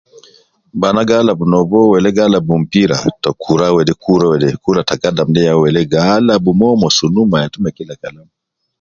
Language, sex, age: Nubi, male, 50-59